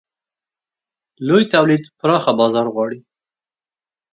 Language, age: Pashto, 19-29